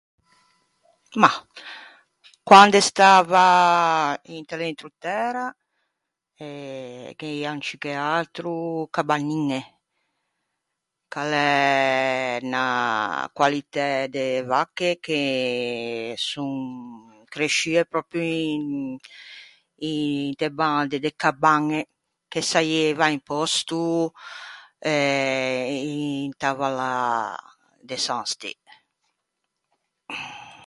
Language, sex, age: Ligurian, female, 60-69